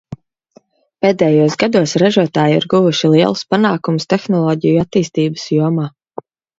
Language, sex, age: Latvian, female, 30-39